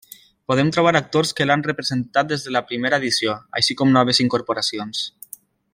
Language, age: Catalan, 19-29